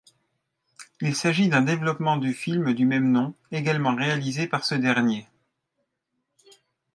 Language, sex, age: French, male, 30-39